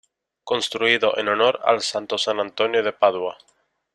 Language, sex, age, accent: Spanish, male, under 19, España: Sur peninsular (Andalucia, Extremadura, Murcia)